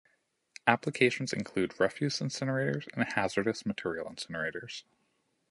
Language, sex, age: English, male, 30-39